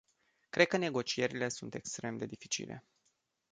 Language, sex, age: Romanian, male, 19-29